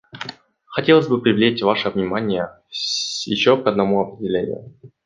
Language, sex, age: Russian, male, 19-29